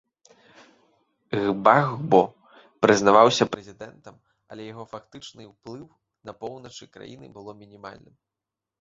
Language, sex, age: Belarusian, male, 19-29